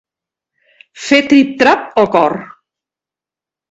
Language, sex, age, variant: Catalan, female, 50-59, Central